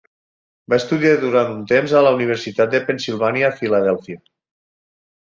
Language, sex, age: Catalan, male, 50-59